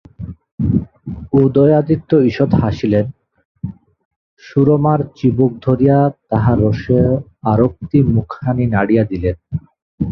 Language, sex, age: Bengali, male, 19-29